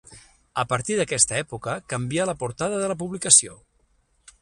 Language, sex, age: Catalan, male, 40-49